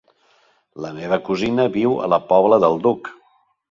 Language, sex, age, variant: Catalan, male, 60-69, Central